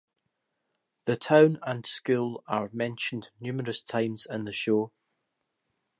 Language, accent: English, Scottish English